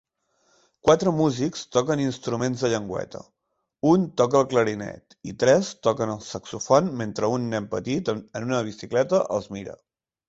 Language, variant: Catalan, Central